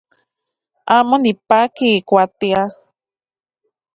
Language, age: Central Puebla Nahuatl, 30-39